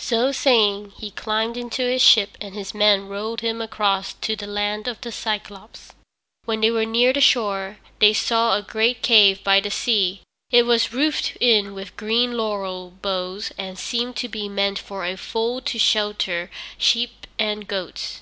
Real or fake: real